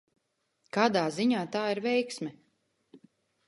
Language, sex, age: Latvian, female, 50-59